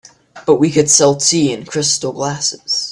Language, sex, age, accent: English, male, under 19, United States English